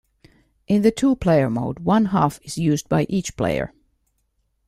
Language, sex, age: English, female, 40-49